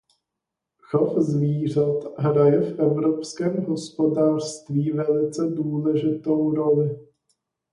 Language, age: Czech, 30-39